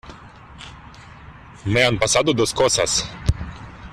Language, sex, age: Spanish, male, 30-39